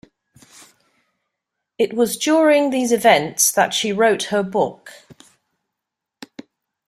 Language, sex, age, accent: English, female, 50-59, England English